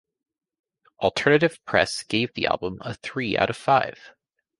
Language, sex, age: English, female, 19-29